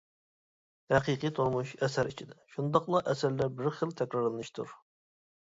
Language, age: Uyghur, 19-29